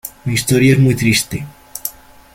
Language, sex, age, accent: Spanish, male, under 19, España: Centro-Sur peninsular (Madrid, Toledo, Castilla-La Mancha)